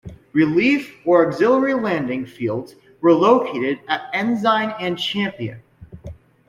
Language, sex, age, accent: English, male, under 19, United States English